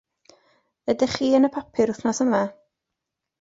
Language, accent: Welsh, Y Deyrnas Unedig Cymraeg